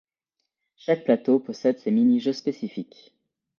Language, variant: French, Français de métropole